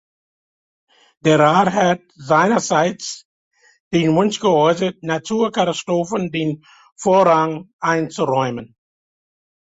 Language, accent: German, Amerikanisches Deutsch